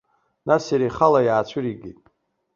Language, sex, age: Abkhazian, male, 40-49